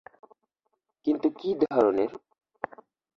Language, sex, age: Bengali, male, 40-49